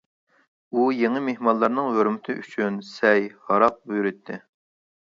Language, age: Uyghur, 30-39